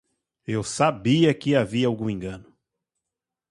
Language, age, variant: Portuguese, 30-39, Portuguese (Brasil)